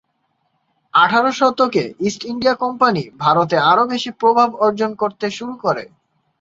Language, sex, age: Bengali, male, 19-29